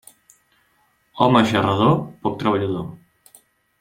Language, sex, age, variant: Catalan, male, 19-29, Central